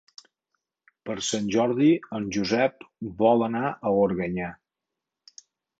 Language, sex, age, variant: Catalan, male, 50-59, Balear